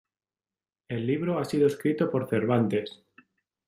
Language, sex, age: Spanish, male, 30-39